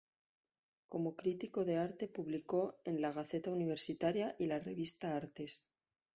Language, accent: Spanish, España: Centro-Sur peninsular (Madrid, Toledo, Castilla-La Mancha)